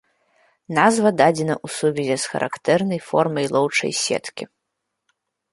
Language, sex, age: Belarusian, female, 30-39